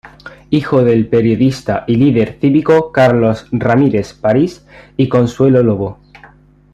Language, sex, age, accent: Spanish, male, under 19, España: Sur peninsular (Andalucia, Extremadura, Murcia)